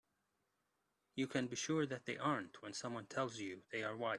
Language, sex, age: English, male, 30-39